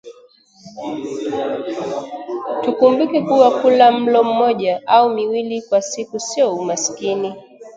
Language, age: Swahili, 19-29